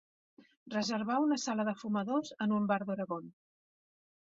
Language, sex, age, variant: Catalan, female, 60-69, Central